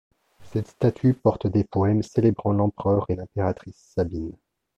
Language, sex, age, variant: French, male, 40-49, Français de métropole